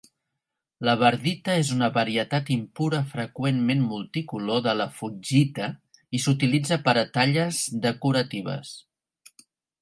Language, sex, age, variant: Catalan, male, 40-49, Central